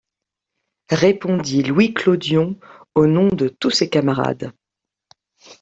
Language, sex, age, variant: French, female, 30-39, Français de métropole